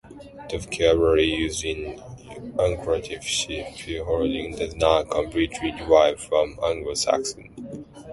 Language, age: English, under 19